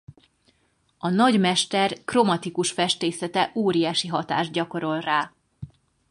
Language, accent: Hungarian, budapesti